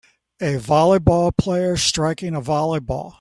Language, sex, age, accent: English, male, 70-79, United States English